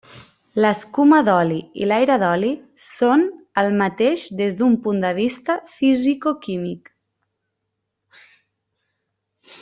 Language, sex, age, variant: Catalan, female, 19-29, Central